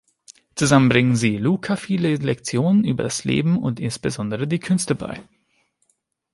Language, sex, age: German, male, 19-29